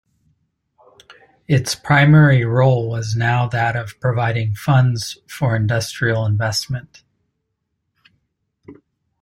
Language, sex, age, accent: English, male, 30-39, United States English